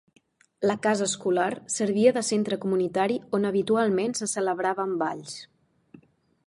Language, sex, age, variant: Catalan, female, 19-29, Central